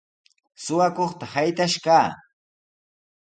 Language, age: Sihuas Ancash Quechua, 19-29